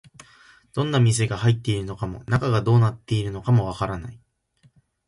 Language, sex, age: Japanese, male, under 19